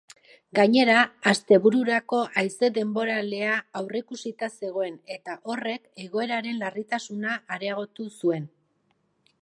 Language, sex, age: Basque, female, 40-49